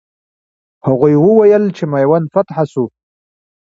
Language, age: Pashto, 40-49